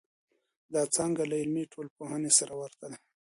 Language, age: Pashto, 30-39